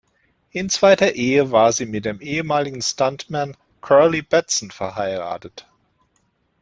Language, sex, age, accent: German, male, 40-49, Deutschland Deutsch